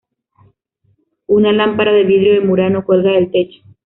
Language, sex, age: Spanish, female, 19-29